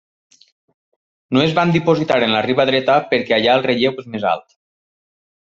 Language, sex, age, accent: Catalan, male, 40-49, valencià